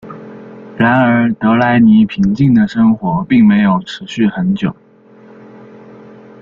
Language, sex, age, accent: Chinese, male, 19-29, 出生地：江西省